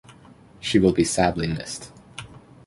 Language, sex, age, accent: English, male, 19-29, Canadian English